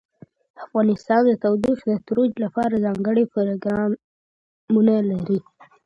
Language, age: Pashto, under 19